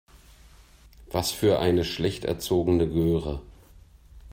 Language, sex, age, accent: German, male, 50-59, Deutschland Deutsch